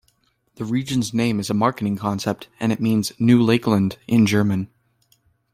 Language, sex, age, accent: English, male, under 19, United States English